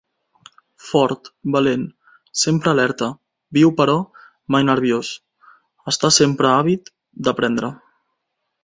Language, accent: Catalan, Barceloní